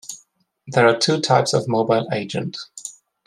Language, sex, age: English, male, 19-29